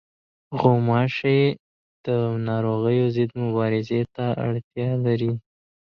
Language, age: Pashto, 19-29